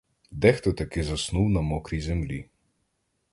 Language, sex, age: Ukrainian, male, 30-39